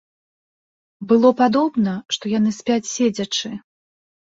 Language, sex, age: Belarusian, female, 30-39